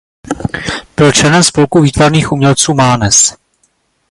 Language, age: Czech, 30-39